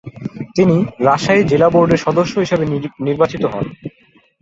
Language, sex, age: Bengali, male, under 19